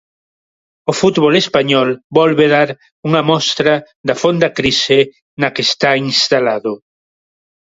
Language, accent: Galician, Neofalante